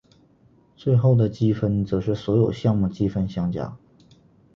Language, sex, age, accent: Chinese, male, 19-29, 出生地：吉林省